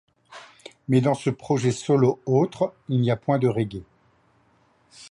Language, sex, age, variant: French, male, 50-59, Français de métropole